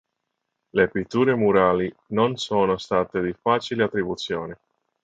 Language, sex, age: Italian, male, 30-39